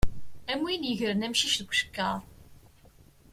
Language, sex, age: Kabyle, female, 19-29